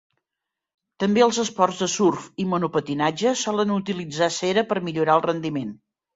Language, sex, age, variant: Catalan, female, 60-69, Central